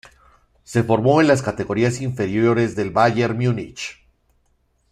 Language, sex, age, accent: Spanish, male, 50-59, México